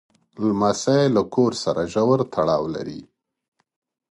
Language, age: Pashto, 40-49